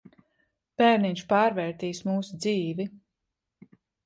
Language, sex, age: Latvian, female, 30-39